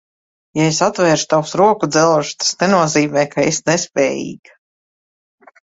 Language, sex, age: Latvian, female, 40-49